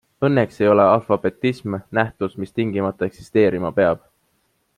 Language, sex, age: Estonian, male, 19-29